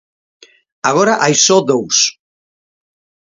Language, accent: Galician, Normativo (estándar)